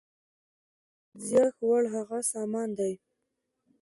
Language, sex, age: Pashto, female, 19-29